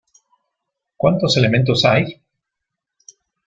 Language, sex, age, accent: Spanish, male, 30-39, Rioplatense: Argentina, Uruguay, este de Bolivia, Paraguay